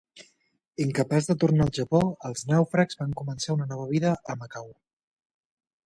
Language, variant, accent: Catalan, Central, central